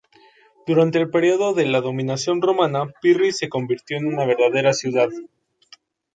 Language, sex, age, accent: Spanish, male, 19-29, México